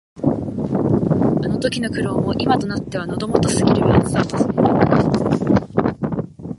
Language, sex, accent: Japanese, female, 標準語